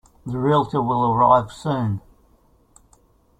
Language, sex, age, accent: English, male, 70-79, Australian English